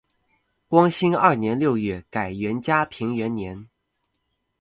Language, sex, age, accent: Chinese, male, under 19, 出生地：上海市